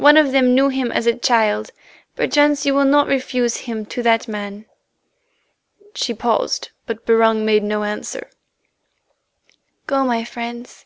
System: none